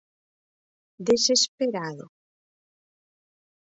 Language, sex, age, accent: Galician, female, 50-59, Oriental (común en zona oriental)